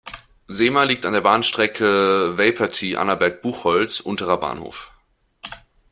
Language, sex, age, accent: German, male, 19-29, Deutschland Deutsch